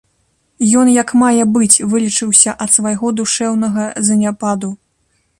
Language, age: Belarusian, 19-29